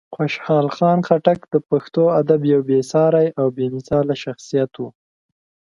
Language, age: Pashto, 19-29